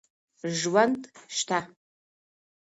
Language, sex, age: Pashto, female, 30-39